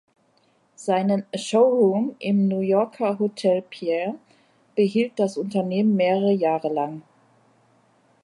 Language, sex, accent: German, female, Deutschland Deutsch